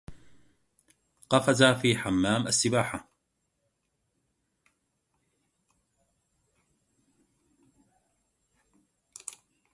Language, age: Arabic, 40-49